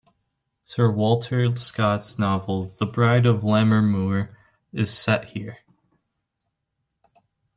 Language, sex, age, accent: English, male, under 19, United States English